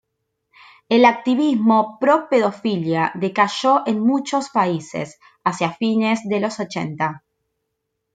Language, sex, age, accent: Spanish, female, 19-29, Rioplatense: Argentina, Uruguay, este de Bolivia, Paraguay